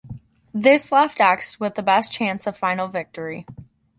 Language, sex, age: English, female, under 19